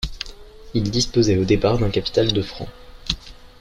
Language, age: French, under 19